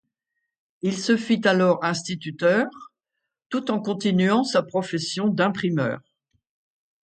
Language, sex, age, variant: French, female, 60-69, Français de métropole